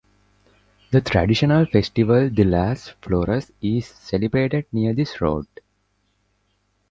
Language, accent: English, India and South Asia (India, Pakistan, Sri Lanka)